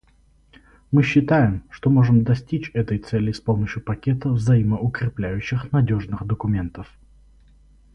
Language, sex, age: Russian, male, 19-29